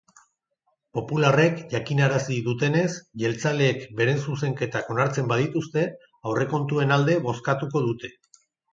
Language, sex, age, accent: Basque, male, 50-59, Mendebalekoa (Araba, Bizkaia, Gipuzkoako mendebaleko herri batzuk)